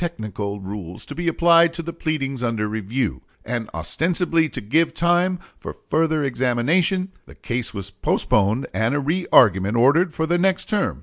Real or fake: real